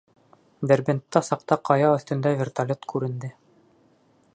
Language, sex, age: Bashkir, male, 30-39